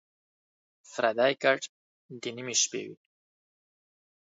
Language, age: Pashto, 19-29